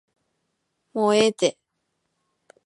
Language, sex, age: Japanese, female, 19-29